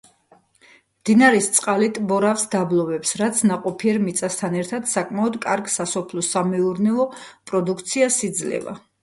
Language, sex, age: Georgian, female, 40-49